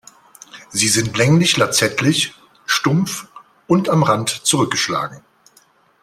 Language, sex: German, male